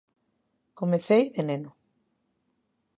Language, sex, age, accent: Galician, female, 40-49, Normativo (estándar)